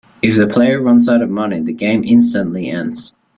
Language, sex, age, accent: English, male, under 19, Canadian English